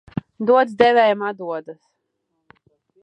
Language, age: Latvian, 19-29